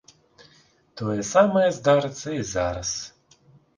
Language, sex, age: Belarusian, male, 30-39